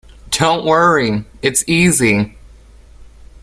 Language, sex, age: English, male, 19-29